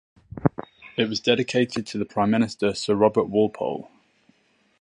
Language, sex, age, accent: English, male, 30-39, England English